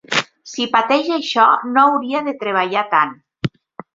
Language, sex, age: Catalan, female, 50-59